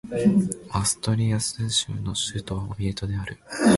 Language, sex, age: Japanese, male, 19-29